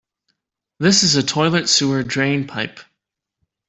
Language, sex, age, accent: English, male, 19-29, United States English